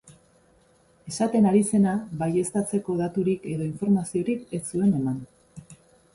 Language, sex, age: Basque, female, 40-49